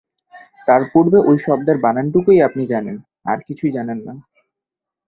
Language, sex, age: Bengali, male, 19-29